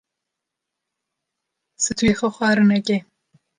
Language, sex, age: Kurdish, female, 19-29